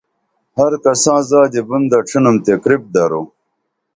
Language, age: Dameli, 50-59